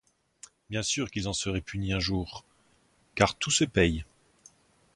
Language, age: French, 30-39